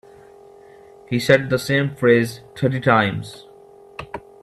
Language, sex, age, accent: English, male, 19-29, India and South Asia (India, Pakistan, Sri Lanka)